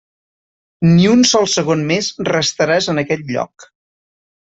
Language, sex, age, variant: Catalan, male, 19-29, Central